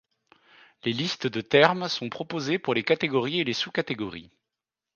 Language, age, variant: French, 30-39, Français de métropole